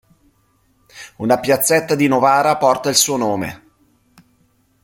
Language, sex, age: Italian, male, 40-49